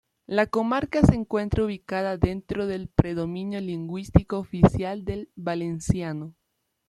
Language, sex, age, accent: Spanish, female, under 19, Andino-Pacífico: Colombia, Perú, Ecuador, oeste de Bolivia y Venezuela andina